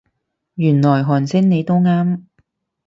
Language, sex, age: Cantonese, female, 30-39